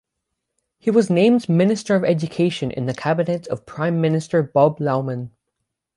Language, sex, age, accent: English, male, under 19, United States English; England English